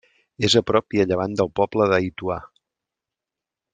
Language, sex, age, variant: Catalan, male, 40-49, Central